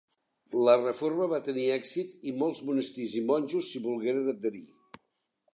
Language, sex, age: Catalan, male, 60-69